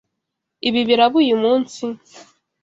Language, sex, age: Kinyarwanda, female, 19-29